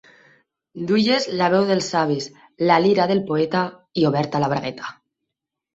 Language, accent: Catalan, Tortosí